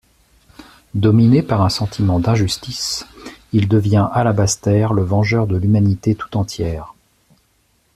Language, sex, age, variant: French, male, 40-49, Français de métropole